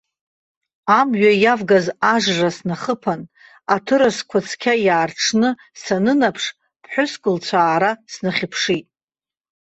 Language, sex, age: Abkhazian, female, 50-59